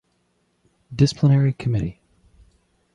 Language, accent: English, United States English